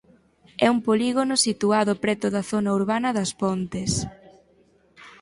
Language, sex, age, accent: Galician, female, 19-29, Normativo (estándar)